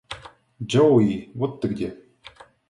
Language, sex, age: Russian, male, 40-49